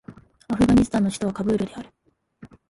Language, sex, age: Japanese, female, 19-29